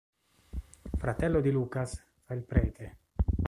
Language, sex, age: Italian, male, 30-39